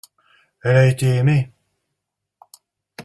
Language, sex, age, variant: French, male, 50-59, Français de métropole